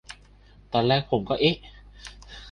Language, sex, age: Thai, male, 19-29